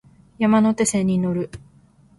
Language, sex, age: Japanese, female, 19-29